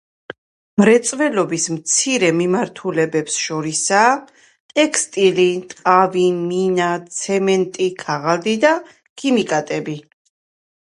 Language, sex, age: Georgian, female, 30-39